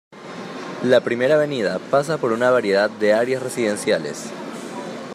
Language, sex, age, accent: Spanish, male, 19-29, Andino-Pacífico: Colombia, Perú, Ecuador, oeste de Bolivia y Venezuela andina